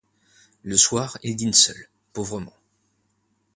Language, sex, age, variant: French, male, 30-39, Français de métropole